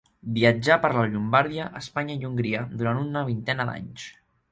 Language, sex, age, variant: Catalan, male, under 19, Central